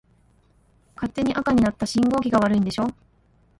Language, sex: Japanese, female